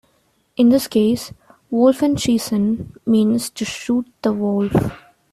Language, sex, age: English, female, 19-29